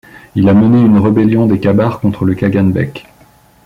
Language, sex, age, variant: French, male, 30-39, Français de métropole